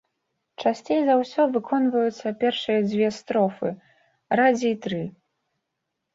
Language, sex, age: Belarusian, female, 19-29